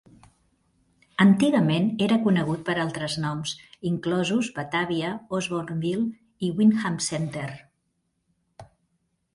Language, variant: Catalan, Central